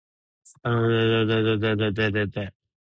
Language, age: English, 19-29